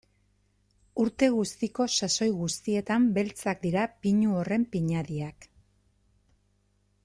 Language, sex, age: Basque, female, 50-59